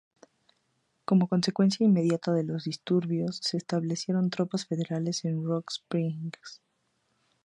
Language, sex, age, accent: Spanish, female, 19-29, México